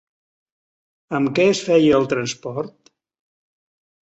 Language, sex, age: Catalan, male, 70-79